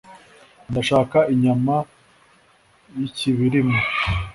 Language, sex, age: Kinyarwanda, male, 19-29